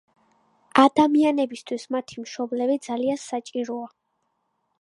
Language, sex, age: Georgian, female, 19-29